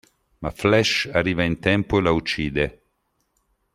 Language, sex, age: Italian, male, 50-59